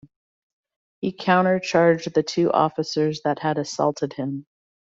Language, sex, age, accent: English, female, 50-59, United States English